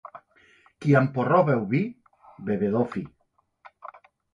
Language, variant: Catalan, Nord-Occidental